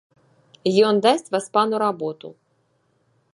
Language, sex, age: Belarusian, female, 40-49